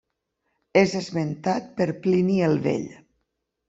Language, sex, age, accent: Catalan, female, 60-69, valencià